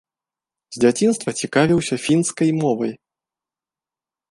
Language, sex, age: Belarusian, male, 19-29